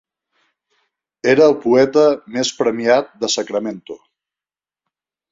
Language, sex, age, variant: Catalan, male, 50-59, Nord-Occidental